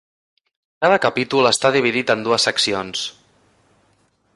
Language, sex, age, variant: Catalan, male, 19-29, Central